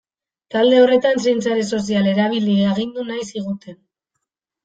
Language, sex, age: Basque, female, 19-29